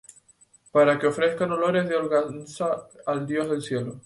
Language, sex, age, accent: Spanish, male, 19-29, España: Islas Canarias